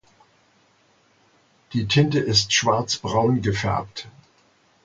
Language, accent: German, Deutschland Deutsch